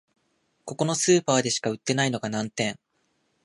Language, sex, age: Japanese, male, 19-29